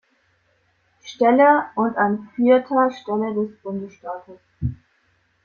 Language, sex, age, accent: German, female, under 19, Deutschland Deutsch